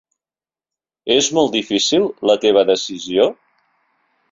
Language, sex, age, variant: Catalan, male, 50-59, Central